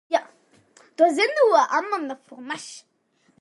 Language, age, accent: Breton, 40-49, Leoneg